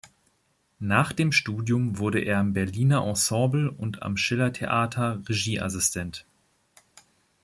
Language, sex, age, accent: German, male, 30-39, Deutschland Deutsch